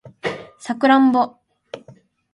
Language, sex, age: Japanese, female, 19-29